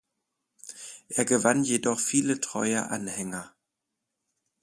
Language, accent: German, Deutschland Deutsch